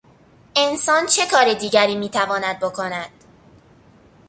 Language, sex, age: Persian, female, under 19